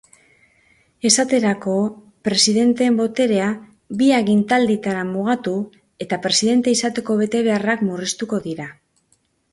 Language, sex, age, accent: Basque, female, 40-49, Mendebalekoa (Araba, Bizkaia, Gipuzkoako mendebaleko herri batzuk)